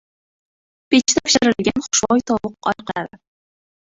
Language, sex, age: Uzbek, female, 19-29